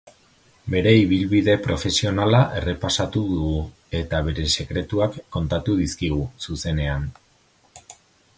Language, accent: Basque, Erdialdekoa edo Nafarra (Gipuzkoa, Nafarroa)